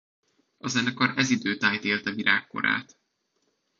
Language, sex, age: Hungarian, male, 19-29